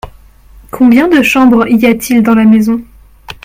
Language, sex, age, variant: French, female, 19-29, Français de métropole